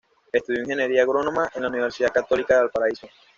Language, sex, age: Spanish, male, 19-29